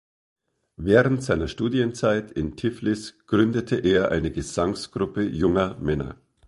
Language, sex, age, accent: German, male, 50-59, Österreichisches Deutsch